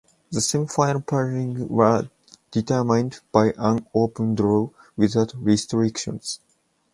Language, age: English, 19-29